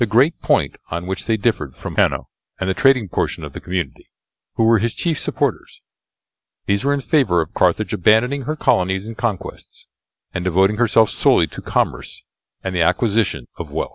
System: none